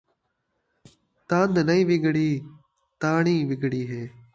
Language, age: Saraiki, under 19